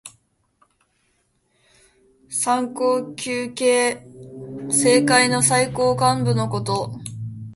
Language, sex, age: Japanese, female, under 19